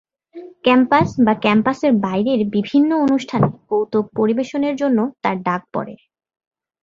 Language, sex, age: Bengali, female, 19-29